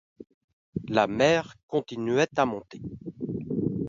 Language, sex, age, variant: French, male, 40-49, Français de métropole